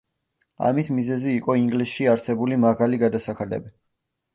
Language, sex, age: Georgian, male, 19-29